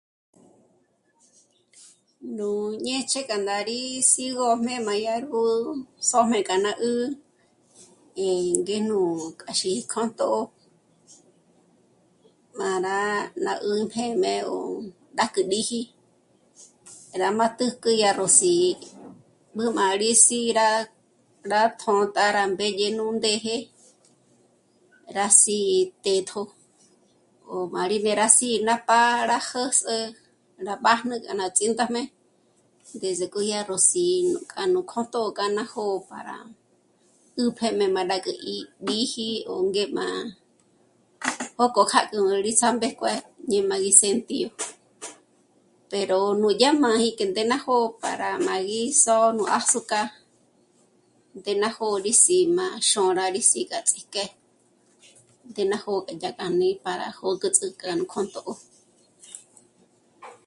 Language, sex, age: Michoacán Mazahua, female, 19-29